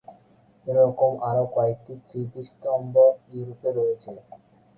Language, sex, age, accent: Bengali, male, 19-29, Bengali; Bangla